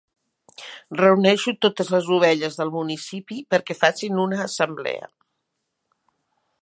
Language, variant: Catalan, Central